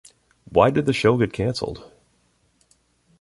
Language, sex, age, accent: English, male, 19-29, United States English